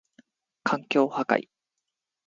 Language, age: Japanese, 30-39